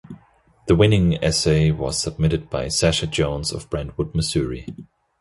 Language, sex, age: English, male, 30-39